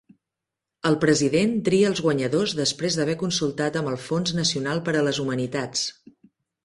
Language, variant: Catalan, Central